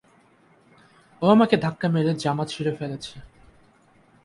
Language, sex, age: Bengali, male, 19-29